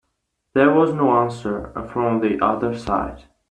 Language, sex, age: English, male, under 19